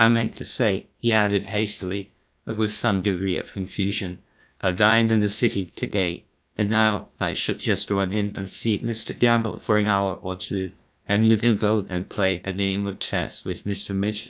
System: TTS, GlowTTS